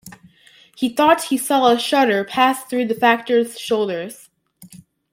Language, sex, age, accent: English, male, under 19, United States English